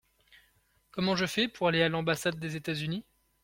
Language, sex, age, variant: French, male, 19-29, Français de métropole